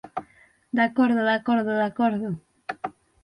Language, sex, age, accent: Galician, female, 19-29, Atlántico (seseo e gheada)